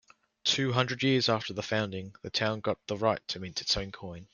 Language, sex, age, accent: English, male, 19-29, Australian English